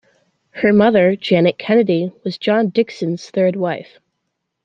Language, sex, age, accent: English, female, under 19, United States English